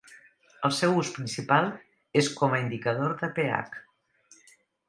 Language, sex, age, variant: Catalan, female, 60-69, Central